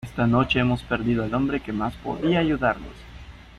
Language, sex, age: Spanish, male, 30-39